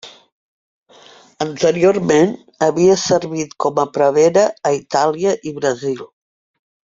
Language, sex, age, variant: Catalan, female, 60-69, Central